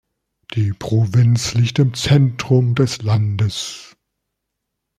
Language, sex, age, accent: German, male, 40-49, Deutschland Deutsch